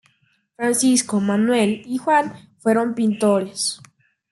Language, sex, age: Spanish, female, 40-49